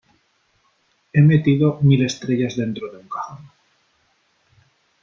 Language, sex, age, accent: Spanish, male, 30-39, España: Norte peninsular (Asturias, Castilla y León, Cantabria, País Vasco, Navarra, Aragón, La Rioja, Guadalajara, Cuenca)